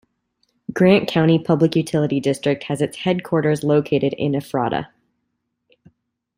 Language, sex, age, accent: English, female, 30-39, United States English